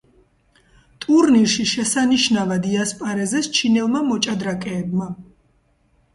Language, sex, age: Georgian, female, 30-39